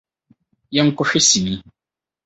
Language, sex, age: Akan, male, 30-39